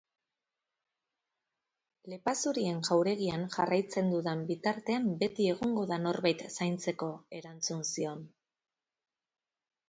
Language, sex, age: Basque, female, 40-49